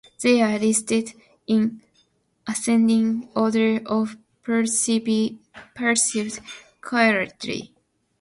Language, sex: English, female